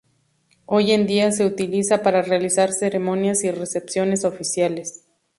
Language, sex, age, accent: Spanish, female, 30-39, México